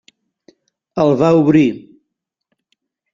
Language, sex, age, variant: Catalan, male, 60-69, Central